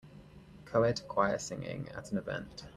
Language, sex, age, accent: English, male, 19-29, England English